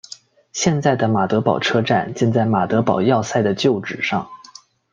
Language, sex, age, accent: Chinese, male, 19-29, 出生地：广东省